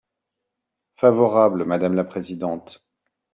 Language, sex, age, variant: French, male, 40-49, Français de métropole